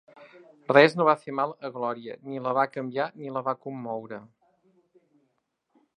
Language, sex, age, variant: Catalan, male, 40-49, Central